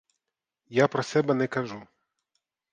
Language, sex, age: Ukrainian, male, 30-39